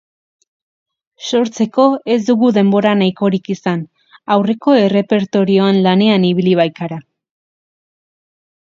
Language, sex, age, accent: Basque, female, 19-29, Erdialdekoa edo Nafarra (Gipuzkoa, Nafarroa)